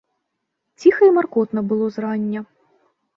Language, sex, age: Belarusian, female, 19-29